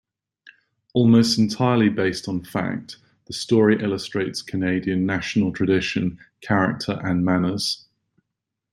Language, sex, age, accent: English, male, 30-39, England English